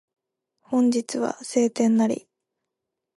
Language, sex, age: Japanese, female, 19-29